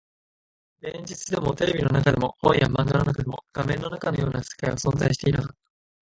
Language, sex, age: Japanese, male, 19-29